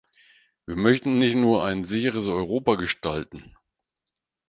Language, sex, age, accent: German, male, 50-59, Deutschland Deutsch